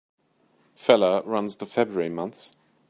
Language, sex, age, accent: English, male, 40-49, England English